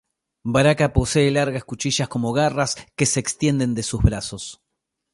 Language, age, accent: Spanish, 30-39, Rioplatense: Argentina, Uruguay, este de Bolivia, Paraguay